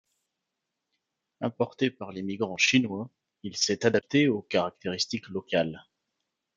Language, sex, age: French, male, 30-39